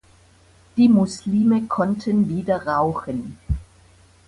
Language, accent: German, Deutschland Deutsch